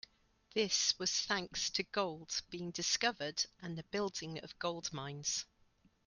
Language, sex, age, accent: English, female, 50-59, England English